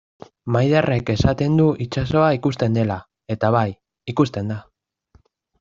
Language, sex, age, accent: Basque, male, 30-39, Mendebalekoa (Araba, Bizkaia, Gipuzkoako mendebaleko herri batzuk)